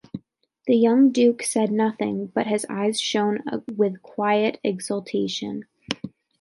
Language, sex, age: English, female, 19-29